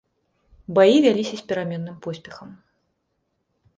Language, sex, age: Belarusian, female, 30-39